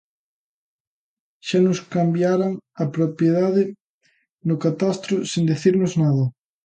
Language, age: Galician, 19-29